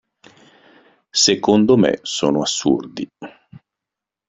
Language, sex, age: Italian, male, 40-49